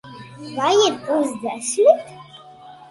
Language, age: Latvian, 60-69